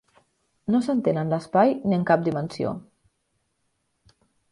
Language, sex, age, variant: Catalan, female, 19-29, Central